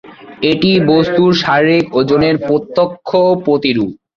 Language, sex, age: Bengali, male, 19-29